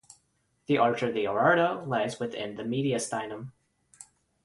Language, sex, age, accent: English, male, under 19, United States English